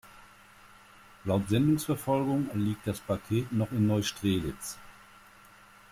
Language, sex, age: German, male, 60-69